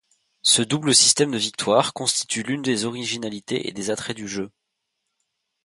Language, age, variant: French, 19-29, Français de métropole